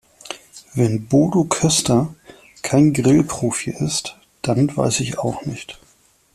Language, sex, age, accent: German, male, 40-49, Deutschland Deutsch